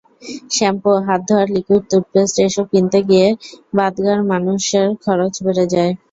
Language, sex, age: Bengali, female, 19-29